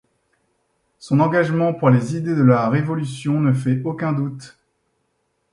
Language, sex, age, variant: French, male, 30-39, Français de métropole